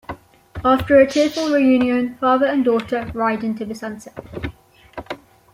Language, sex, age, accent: English, female, under 19, England English